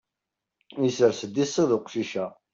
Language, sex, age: Kabyle, male, 30-39